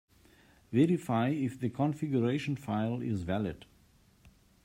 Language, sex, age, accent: English, male, 60-69, Southern African (South Africa, Zimbabwe, Namibia)